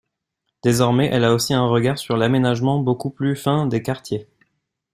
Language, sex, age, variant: French, male, 19-29, Français de métropole